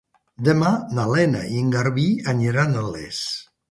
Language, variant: Catalan, Septentrional